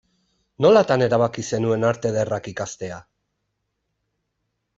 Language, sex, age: Basque, male, 40-49